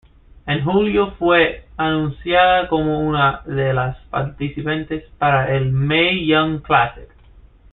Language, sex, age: Spanish, male, 19-29